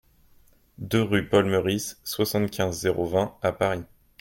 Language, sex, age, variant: French, male, 19-29, Français de métropole